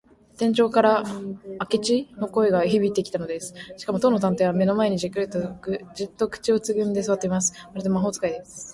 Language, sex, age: Japanese, female, 19-29